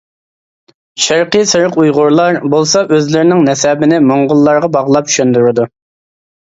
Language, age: Uyghur, 19-29